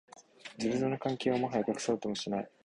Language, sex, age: Japanese, male, 19-29